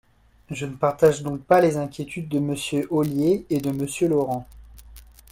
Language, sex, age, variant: French, male, 19-29, Français de métropole